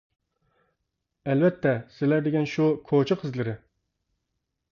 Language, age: Uyghur, 30-39